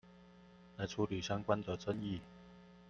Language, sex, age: Chinese, male, 40-49